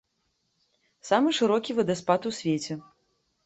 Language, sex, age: Belarusian, female, 19-29